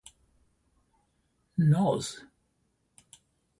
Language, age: English, 80-89